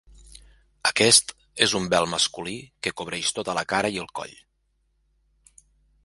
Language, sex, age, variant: Catalan, male, 40-49, Nord-Occidental